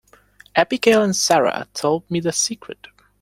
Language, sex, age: English, male, 19-29